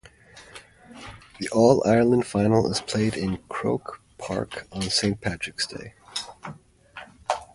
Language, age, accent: English, 40-49, United States English